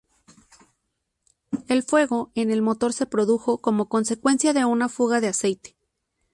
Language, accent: Spanish, México